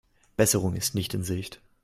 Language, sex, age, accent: German, male, 19-29, Deutschland Deutsch